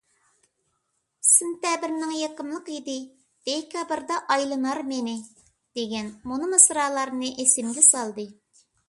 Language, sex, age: Uyghur, male, under 19